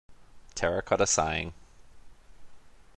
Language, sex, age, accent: English, male, 30-39, Australian English